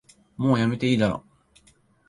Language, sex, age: Japanese, male, 19-29